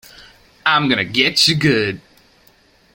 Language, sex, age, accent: English, male, 19-29, United States English